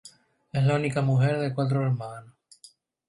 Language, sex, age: Spanish, male, 19-29